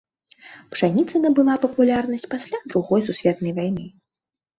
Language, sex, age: Belarusian, female, 19-29